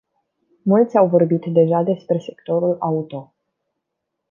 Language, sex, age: Romanian, female, 19-29